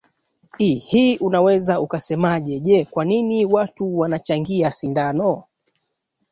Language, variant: Swahili, Kiswahili cha Bara ya Tanzania